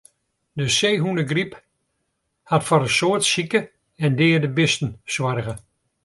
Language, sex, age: Western Frisian, male, 70-79